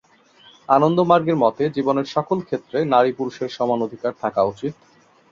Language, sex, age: Bengali, male, 19-29